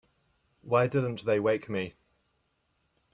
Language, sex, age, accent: English, male, 19-29, New Zealand English